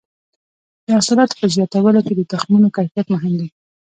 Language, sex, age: Pashto, female, 19-29